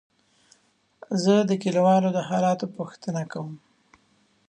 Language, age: Pashto, 40-49